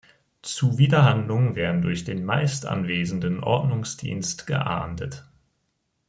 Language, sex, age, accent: German, male, 19-29, Deutschland Deutsch